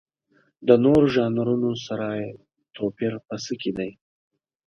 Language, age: Pashto, 19-29